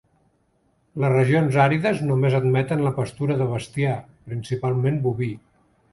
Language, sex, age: Catalan, male, 70-79